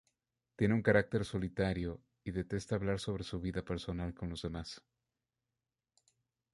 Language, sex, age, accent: Spanish, male, 19-29, México